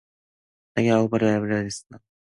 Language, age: Korean, 19-29